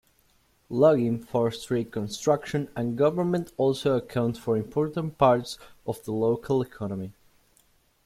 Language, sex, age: English, male, 19-29